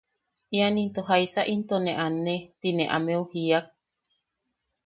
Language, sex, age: Yaqui, female, 30-39